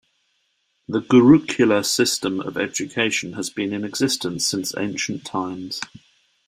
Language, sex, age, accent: English, male, 30-39, England English